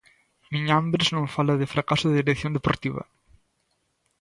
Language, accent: Galician, Atlántico (seseo e gheada)